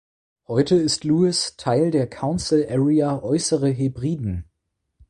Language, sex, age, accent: German, male, 19-29, Deutschland Deutsch